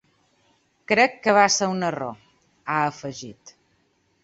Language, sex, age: Catalan, female, 30-39